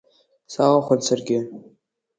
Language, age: Abkhazian, under 19